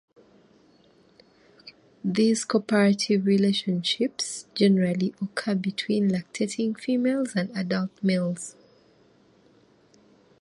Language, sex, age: English, female, 19-29